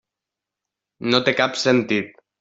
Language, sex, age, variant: Catalan, male, under 19, Balear